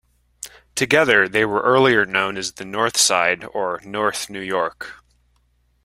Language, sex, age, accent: English, male, 19-29, United States English